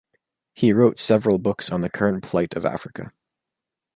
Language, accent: English, Canadian English